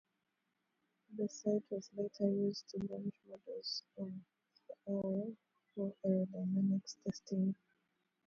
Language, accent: English, England English